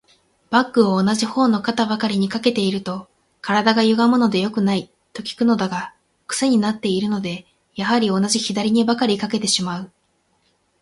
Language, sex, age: Japanese, female, 19-29